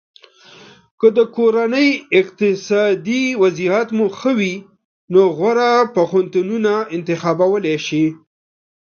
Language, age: Pashto, 30-39